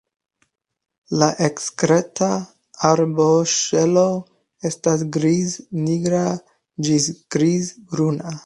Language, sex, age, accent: Esperanto, male, 19-29, Internacia